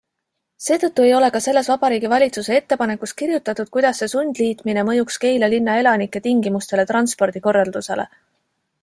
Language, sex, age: Estonian, female, 40-49